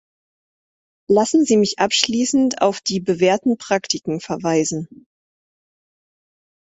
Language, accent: German, Deutschland Deutsch